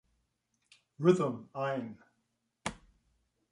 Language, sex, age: German, male, 50-59